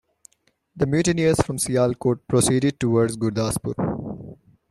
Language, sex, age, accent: English, male, 19-29, India and South Asia (India, Pakistan, Sri Lanka)